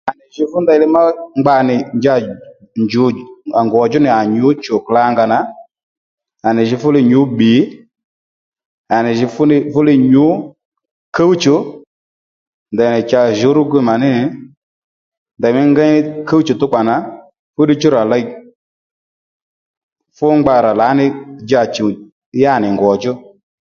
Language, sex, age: Lendu, male, 30-39